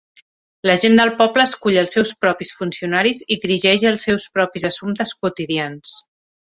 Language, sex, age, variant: Catalan, female, 40-49, Central